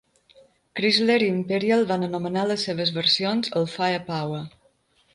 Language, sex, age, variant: Catalan, female, 50-59, Balear